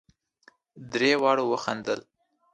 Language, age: Pashto, under 19